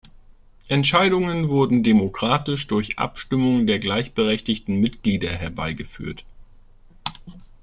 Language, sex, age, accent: German, male, 30-39, Deutschland Deutsch